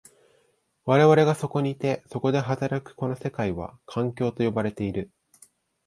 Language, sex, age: Japanese, male, 19-29